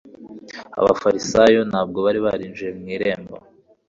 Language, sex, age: Kinyarwanda, male, 19-29